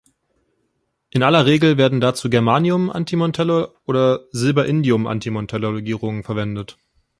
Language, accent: German, Deutschland Deutsch